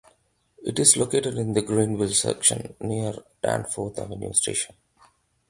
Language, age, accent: English, 40-49, India and South Asia (India, Pakistan, Sri Lanka)